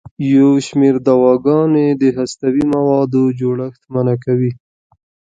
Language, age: Pashto, 19-29